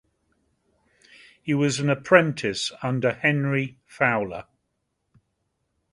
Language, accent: English, England English